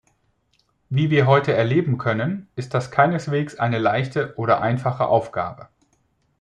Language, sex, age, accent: German, male, 40-49, Deutschland Deutsch